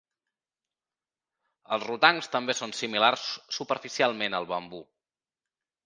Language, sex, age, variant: Catalan, male, 19-29, Central